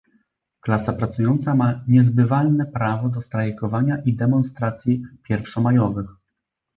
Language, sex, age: Polish, male, 30-39